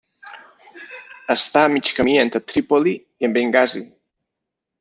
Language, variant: Catalan, Balear